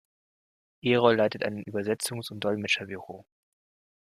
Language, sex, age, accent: German, male, 19-29, Deutschland Deutsch